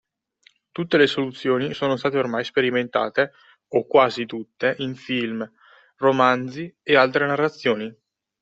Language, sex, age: Italian, male, 19-29